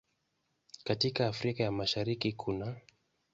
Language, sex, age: Swahili, male, 19-29